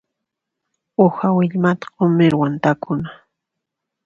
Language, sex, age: Puno Quechua, female, 40-49